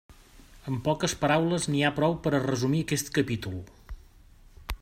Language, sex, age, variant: Catalan, male, 50-59, Central